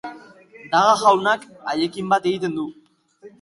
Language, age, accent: Basque, under 19, Mendebalekoa (Araba, Bizkaia, Gipuzkoako mendebaleko herri batzuk)